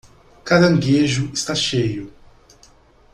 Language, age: Portuguese, 30-39